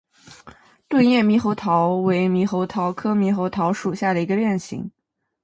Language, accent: Chinese, 出生地：江苏省